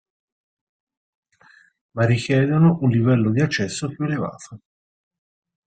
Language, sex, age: Italian, male, 30-39